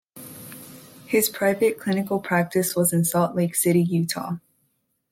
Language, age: English, under 19